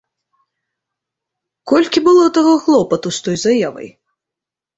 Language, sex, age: Belarusian, female, under 19